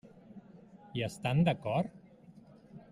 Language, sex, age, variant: Catalan, male, 30-39, Central